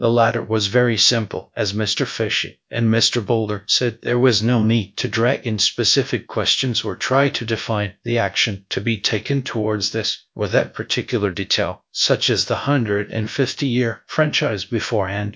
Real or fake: fake